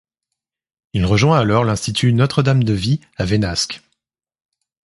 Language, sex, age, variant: French, male, 30-39, Français de métropole